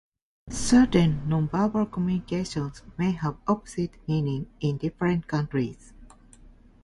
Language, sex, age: English, female, 50-59